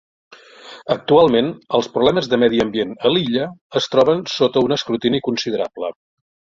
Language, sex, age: Catalan, male, 60-69